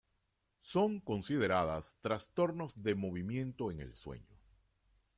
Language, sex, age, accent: Spanish, male, 60-69, Caribe: Cuba, Venezuela, Puerto Rico, República Dominicana, Panamá, Colombia caribeña, México caribeño, Costa del golfo de México